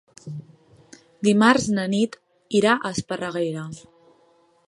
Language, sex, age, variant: Catalan, female, 19-29, Central